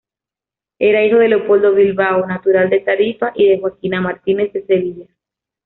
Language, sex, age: Spanish, female, 19-29